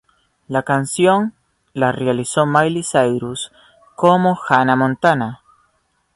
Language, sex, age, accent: Spanish, male, 19-29, Caribe: Cuba, Venezuela, Puerto Rico, República Dominicana, Panamá, Colombia caribeña, México caribeño, Costa del golfo de México